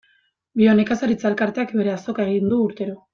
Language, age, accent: Basque, 19-29, Mendebalekoa (Araba, Bizkaia, Gipuzkoako mendebaleko herri batzuk)